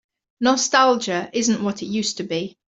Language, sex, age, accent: English, female, 30-39, England English